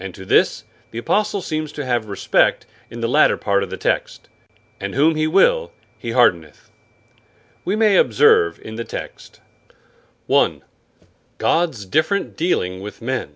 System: none